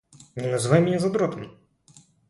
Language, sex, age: Russian, male, 19-29